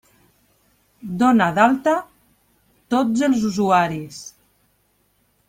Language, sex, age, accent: Catalan, female, 30-39, valencià